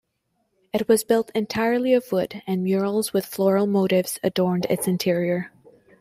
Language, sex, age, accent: English, female, 30-39, Canadian English